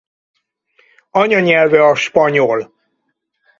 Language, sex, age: Hungarian, male, 60-69